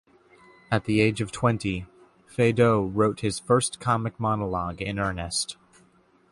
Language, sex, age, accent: English, male, 19-29, United States English